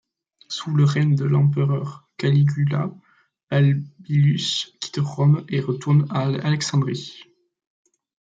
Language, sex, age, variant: French, male, under 19, Français de métropole